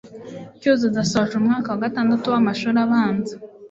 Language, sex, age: Kinyarwanda, female, 19-29